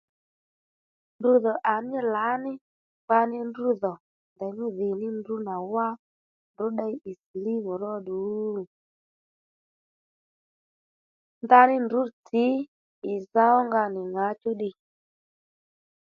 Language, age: Lendu, 19-29